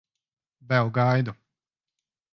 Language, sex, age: Latvian, male, 40-49